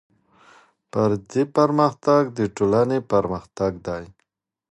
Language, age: Pashto, 19-29